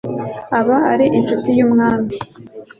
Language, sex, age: Kinyarwanda, female, 19-29